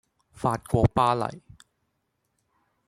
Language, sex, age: Cantonese, male, 19-29